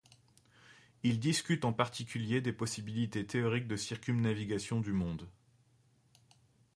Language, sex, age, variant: French, male, 30-39, Français de métropole